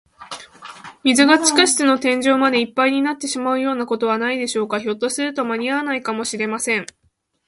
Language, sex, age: Japanese, female, 19-29